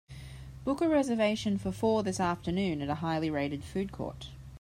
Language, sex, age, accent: English, female, 19-29, Australian English